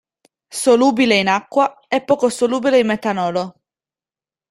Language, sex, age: Italian, female, 19-29